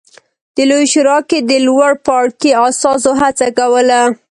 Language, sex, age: Pashto, female, 19-29